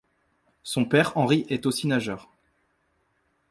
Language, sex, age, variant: French, male, 19-29, Français de métropole